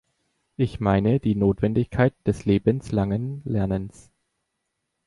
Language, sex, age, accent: German, male, 19-29, Deutschland Deutsch